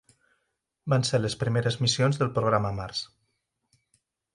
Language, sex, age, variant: Catalan, male, 40-49, Nord-Occidental